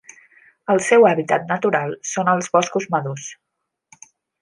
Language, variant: Catalan, Central